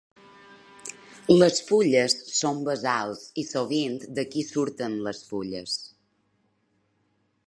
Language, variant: Catalan, Balear